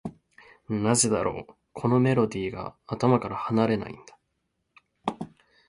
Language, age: Japanese, 19-29